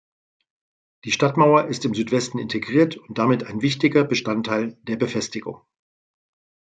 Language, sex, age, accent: German, male, 50-59, Deutschland Deutsch